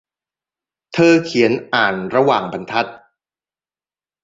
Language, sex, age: Thai, male, 19-29